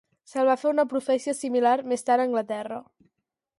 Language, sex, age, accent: Catalan, female, under 19, gironí